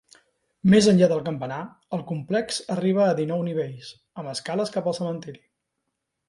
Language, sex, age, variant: Catalan, male, 50-59, Central